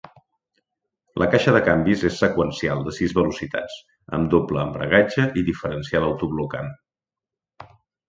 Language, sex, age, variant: Catalan, male, 40-49, Central